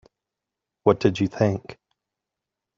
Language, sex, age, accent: English, male, 30-39, United States English